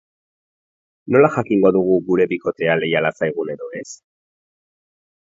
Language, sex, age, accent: Basque, male, 40-49, Erdialdekoa edo Nafarra (Gipuzkoa, Nafarroa)